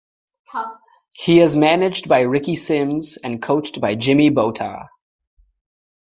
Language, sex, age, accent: English, male, 19-29, Canadian English